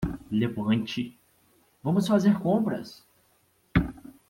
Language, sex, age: Portuguese, male, 19-29